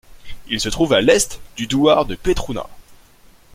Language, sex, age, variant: French, male, 19-29, Français de métropole